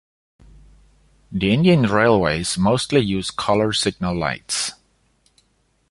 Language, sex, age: English, male, 40-49